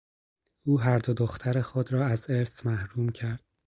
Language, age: Persian, 19-29